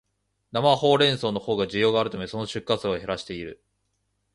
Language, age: Japanese, 19-29